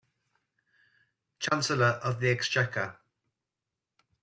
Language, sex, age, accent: English, male, 30-39, England English